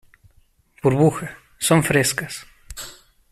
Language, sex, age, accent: Spanish, male, 30-39, México